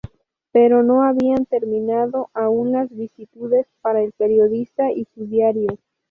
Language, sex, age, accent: Spanish, female, 19-29, México